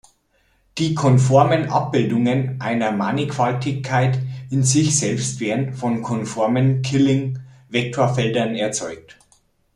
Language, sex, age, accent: German, male, 30-39, Deutschland Deutsch